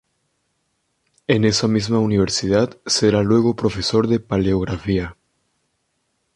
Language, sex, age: Spanish, male, 19-29